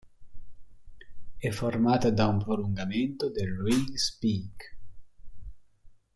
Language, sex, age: Italian, male, 19-29